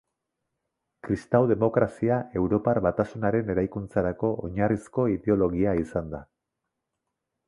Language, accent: Basque, Erdialdekoa edo Nafarra (Gipuzkoa, Nafarroa)